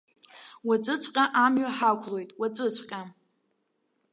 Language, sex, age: Abkhazian, female, 19-29